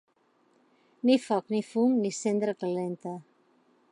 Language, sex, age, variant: Catalan, female, 40-49, Central